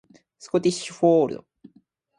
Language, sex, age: Japanese, male, 19-29